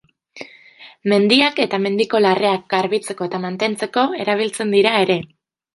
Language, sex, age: Basque, female, 19-29